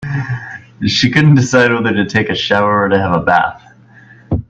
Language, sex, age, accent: English, male, 19-29, United States English